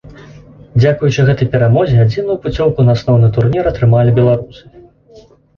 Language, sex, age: Belarusian, male, 30-39